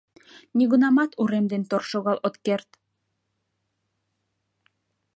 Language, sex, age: Mari, female, 19-29